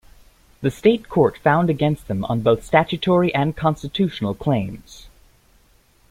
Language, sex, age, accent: English, male, 19-29, United States English